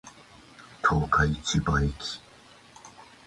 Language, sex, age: Japanese, male, 50-59